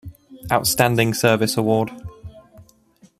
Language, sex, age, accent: English, male, 19-29, England English